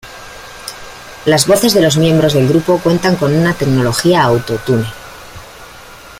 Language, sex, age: Spanish, female, 40-49